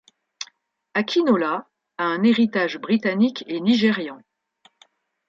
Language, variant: French, Français de métropole